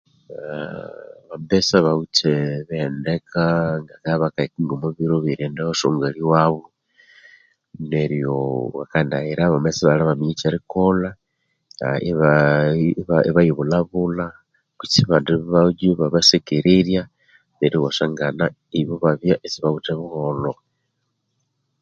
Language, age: Konzo, 50-59